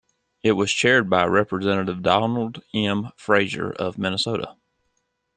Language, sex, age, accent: English, male, 40-49, United States English